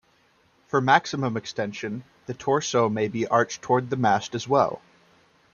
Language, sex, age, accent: English, male, 19-29, United States English